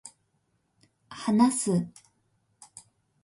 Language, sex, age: Japanese, female, 30-39